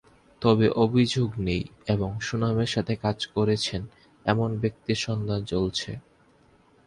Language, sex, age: Bengali, male, 19-29